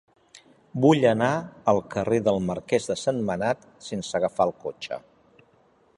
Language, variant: Catalan, Central